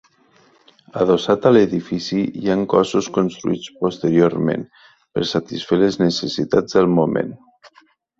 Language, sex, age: Catalan, male, under 19